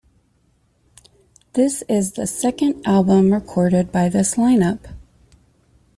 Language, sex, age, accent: English, female, 40-49, United States English